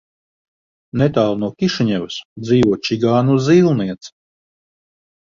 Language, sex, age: Latvian, male, 40-49